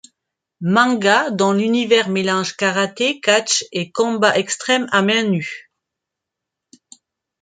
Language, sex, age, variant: French, female, 40-49, Français de métropole